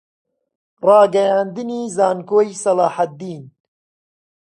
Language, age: Central Kurdish, 30-39